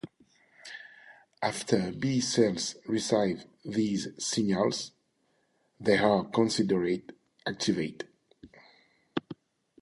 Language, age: English, 50-59